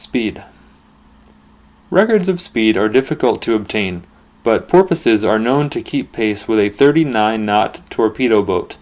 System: none